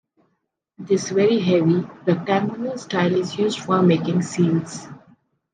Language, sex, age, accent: English, female, 19-29, India and South Asia (India, Pakistan, Sri Lanka)